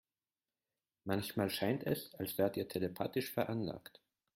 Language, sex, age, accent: German, male, 19-29, Österreichisches Deutsch